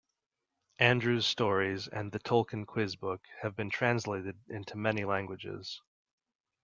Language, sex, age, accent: English, male, 30-39, United States English